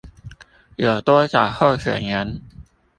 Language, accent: Chinese, 出生地：臺北市